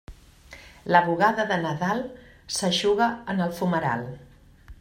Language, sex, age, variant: Catalan, female, 50-59, Central